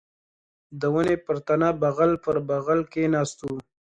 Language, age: Pashto, 30-39